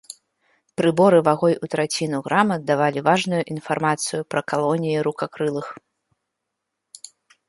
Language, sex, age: Belarusian, female, 30-39